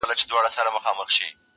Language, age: Pashto, 30-39